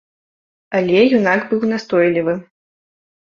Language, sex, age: Belarusian, female, under 19